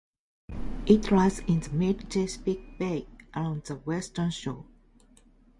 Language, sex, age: English, female, 50-59